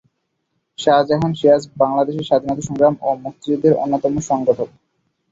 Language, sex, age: Bengali, male, 19-29